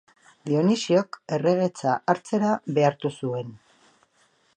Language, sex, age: Basque, female, 50-59